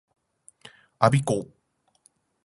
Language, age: Japanese, 50-59